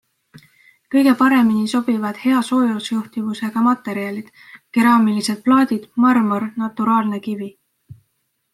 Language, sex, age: Estonian, female, 19-29